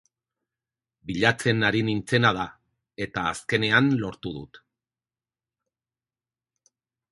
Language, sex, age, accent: Basque, male, 40-49, Erdialdekoa edo Nafarra (Gipuzkoa, Nafarroa)